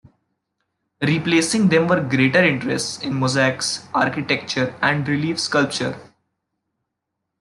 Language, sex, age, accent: English, male, 19-29, India and South Asia (India, Pakistan, Sri Lanka)